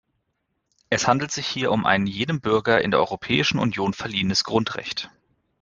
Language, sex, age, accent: German, male, 30-39, Deutschland Deutsch